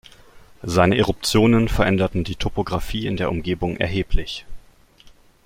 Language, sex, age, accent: German, male, 19-29, Deutschland Deutsch